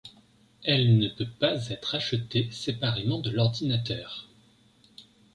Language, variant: French, Français de métropole